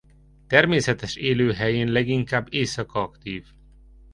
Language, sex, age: Hungarian, male, 30-39